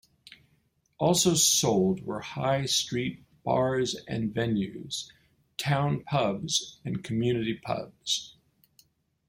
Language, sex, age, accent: English, male, 50-59, United States English